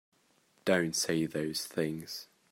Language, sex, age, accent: English, male, under 19, England English